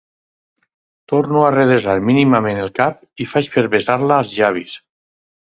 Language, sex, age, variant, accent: Catalan, male, 50-59, Valencià meridional, valencià